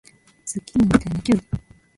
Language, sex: Japanese, female